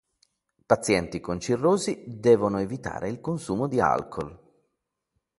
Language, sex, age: Italian, male, 40-49